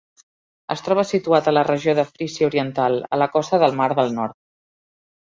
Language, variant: Catalan, Central